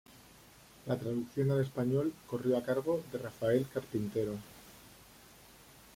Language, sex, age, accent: Spanish, male, 40-49, España: Centro-Sur peninsular (Madrid, Toledo, Castilla-La Mancha)